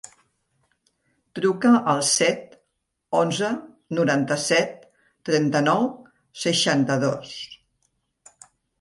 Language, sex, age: Catalan, female, 60-69